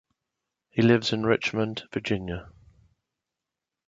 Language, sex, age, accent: English, male, 40-49, England English